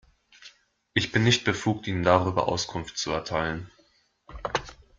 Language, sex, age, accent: German, male, 19-29, Deutschland Deutsch